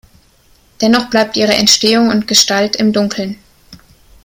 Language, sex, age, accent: German, female, 19-29, Deutschland Deutsch